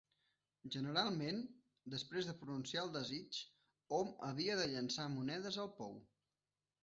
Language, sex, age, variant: Catalan, male, 30-39, Central